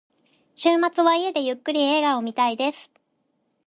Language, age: Japanese, 19-29